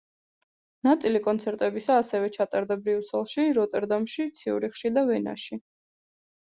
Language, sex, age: Georgian, female, 19-29